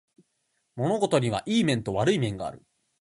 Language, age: Japanese, 19-29